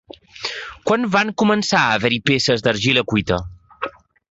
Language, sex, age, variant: Catalan, male, 40-49, Central